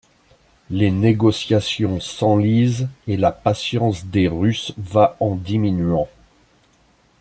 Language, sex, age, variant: French, male, 50-59, Français de métropole